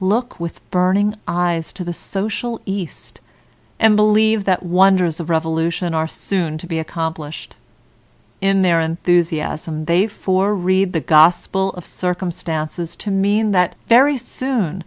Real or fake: real